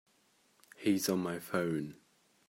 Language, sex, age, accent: English, male, under 19, England English